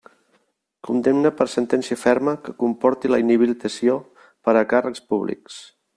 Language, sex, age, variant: Catalan, male, 50-59, Central